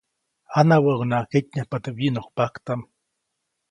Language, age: Copainalá Zoque, 40-49